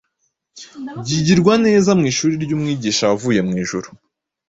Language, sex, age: Kinyarwanda, male, 19-29